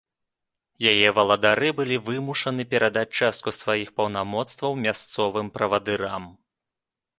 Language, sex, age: Belarusian, male, 30-39